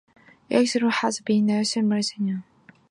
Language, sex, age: English, female, 19-29